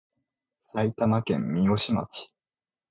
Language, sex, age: Japanese, male, 19-29